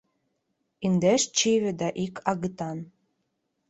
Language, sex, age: Mari, female, under 19